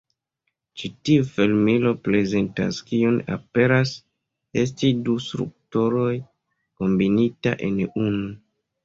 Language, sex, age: Esperanto, male, 30-39